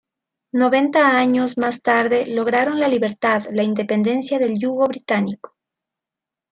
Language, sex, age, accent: Spanish, female, 30-39, Andino-Pacífico: Colombia, Perú, Ecuador, oeste de Bolivia y Venezuela andina